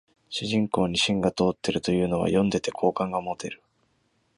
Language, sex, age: Japanese, male, 19-29